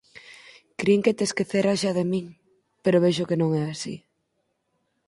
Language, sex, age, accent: Galician, female, 19-29, Normativo (estándar)